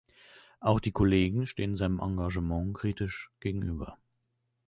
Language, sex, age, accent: German, male, 19-29, Deutschland Deutsch